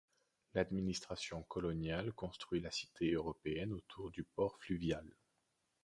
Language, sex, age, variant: French, male, 19-29, Français de métropole